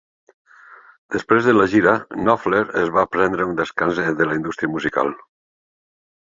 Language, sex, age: Catalan, male, 60-69